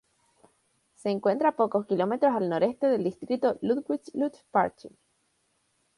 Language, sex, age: Spanish, female, 19-29